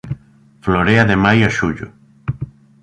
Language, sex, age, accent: Galician, male, 19-29, Normativo (estándar)